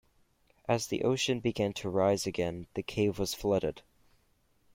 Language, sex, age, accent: English, male, 19-29, Canadian English